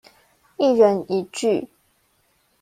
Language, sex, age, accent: Chinese, female, 19-29, 出生地：宜蘭縣